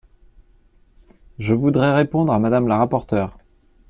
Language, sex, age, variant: French, male, 19-29, Français de métropole